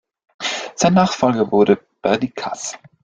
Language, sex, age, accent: German, male, 19-29, Österreichisches Deutsch